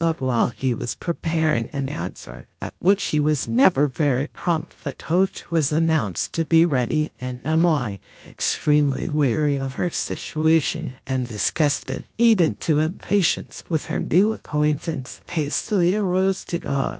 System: TTS, GlowTTS